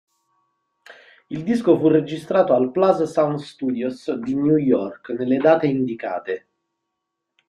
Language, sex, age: Italian, male, 30-39